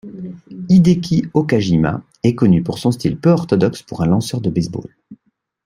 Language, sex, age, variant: French, male, 40-49, Français de métropole